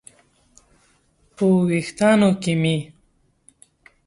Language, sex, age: Pashto, male, 19-29